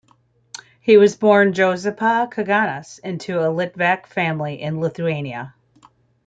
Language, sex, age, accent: English, female, 40-49, United States English